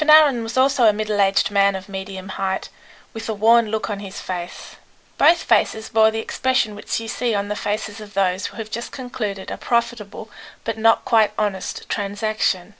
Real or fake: real